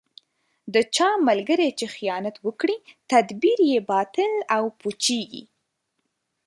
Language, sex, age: Pashto, female, 19-29